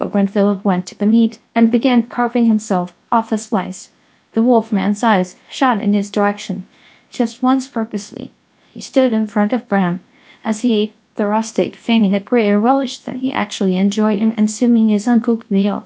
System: TTS, GlowTTS